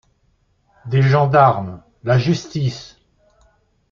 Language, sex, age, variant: French, male, 60-69, Français de métropole